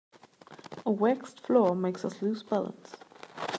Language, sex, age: English, female, 30-39